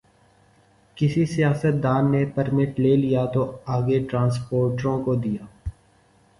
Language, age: Urdu, 19-29